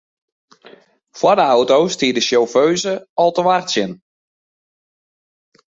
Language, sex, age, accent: Western Frisian, male, 19-29, Wâldfrysk